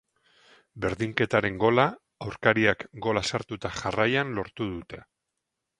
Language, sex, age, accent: Basque, male, 40-49, Mendebalekoa (Araba, Bizkaia, Gipuzkoako mendebaleko herri batzuk)